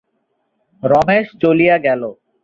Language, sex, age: Bengali, male, 19-29